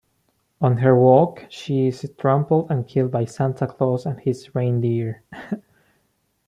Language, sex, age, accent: English, male, 19-29, United States English